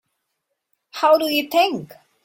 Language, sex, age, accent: English, female, 19-29, India and South Asia (India, Pakistan, Sri Lanka)